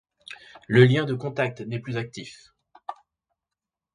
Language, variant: French, Français de métropole